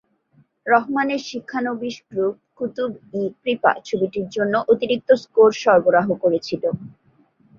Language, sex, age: Bengali, female, 19-29